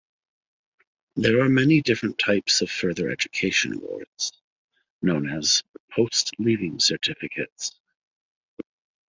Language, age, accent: English, 30-39, Canadian English